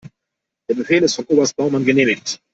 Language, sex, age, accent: German, male, 30-39, Deutschland Deutsch